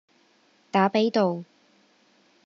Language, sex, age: Cantonese, female, 19-29